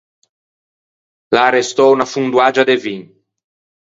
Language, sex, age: Ligurian, male, 30-39